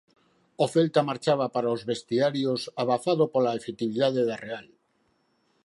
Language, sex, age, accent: Galician, male, 50-59, Normativo (estándar)